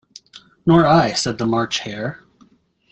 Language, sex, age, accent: English, male, 30-39, United States English